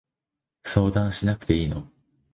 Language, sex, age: Japanese, male, under 19